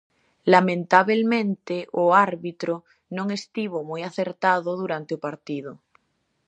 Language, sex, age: Galician, female, 19-29